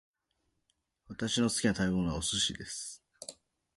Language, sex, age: Japanese, male, 19-29